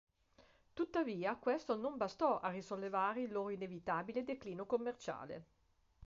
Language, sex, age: Italian, female, 50-59